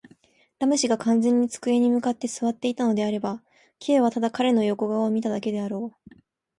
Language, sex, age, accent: Japanese, female, under 19, 標準語